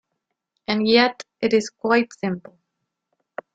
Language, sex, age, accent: English, female, 30-39, United States English